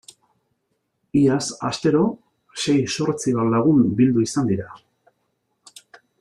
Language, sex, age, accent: Basque, male, 40-49, Mendebalekoa (Araba, Bizkaia, Gipuzkoako mendebaleko herri batzuk)